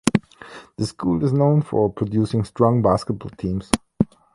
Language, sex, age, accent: English, male, 30-39, United States English